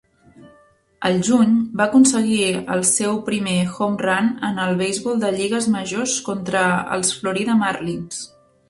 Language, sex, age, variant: Catalan, female, 19-29, Central